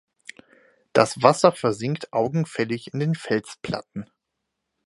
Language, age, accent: German, 19-29, Deutschland Deutsch